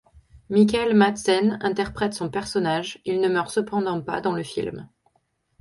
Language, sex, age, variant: French, female, 19-29, Français de métropole